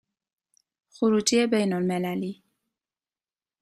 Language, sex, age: Persian, female, 19-29